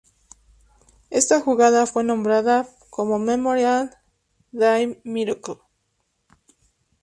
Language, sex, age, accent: Spanish, female, 19-29, México